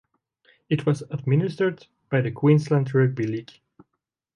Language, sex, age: English, male, 19-29